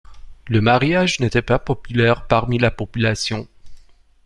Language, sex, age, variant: French, male, 30-39, Français d'Europe